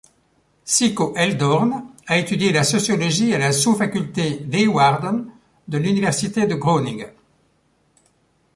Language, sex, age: French, male, 70-79